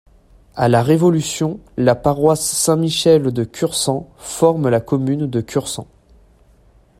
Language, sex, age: French, male, 19-29